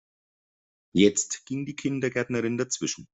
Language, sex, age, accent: German, male, 40-49, Deutschland Deutsch